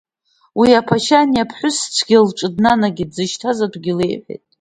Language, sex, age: Abkhazian, female, 30-39